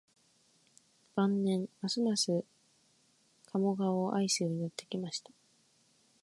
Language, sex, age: Japanese, female, 19-29